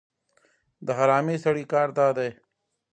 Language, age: Pashto, 40-49